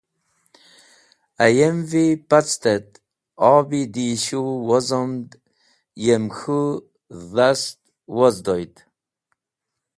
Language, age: Wakhi, 70-79